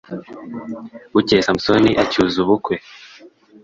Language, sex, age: Kinyarwanda, male, 19-29